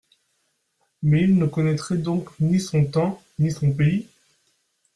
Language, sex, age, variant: French, male, 19-29, Français de métropole